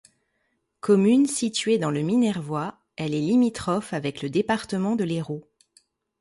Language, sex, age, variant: French, female, 40-49, Français de métropole